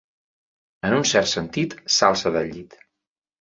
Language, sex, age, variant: Catalan, male, 30-39, Central